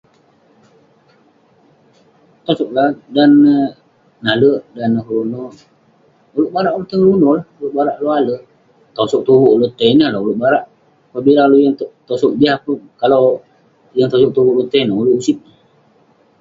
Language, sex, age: Western Penan, male, 19-29